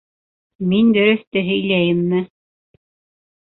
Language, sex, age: Bashkir, female, 40-49